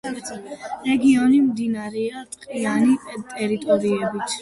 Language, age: Georgian, under 19